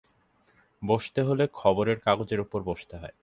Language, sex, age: Bengali, male, 19-29